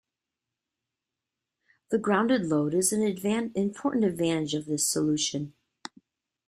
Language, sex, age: English, female, 50-59